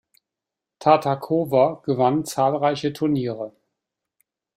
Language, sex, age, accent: German, male, 50-59, Deutschland Deutsch